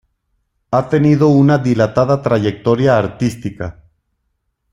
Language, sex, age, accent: Spanish, male, 40-49, México